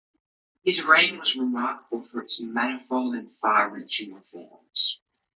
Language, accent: English, Australian English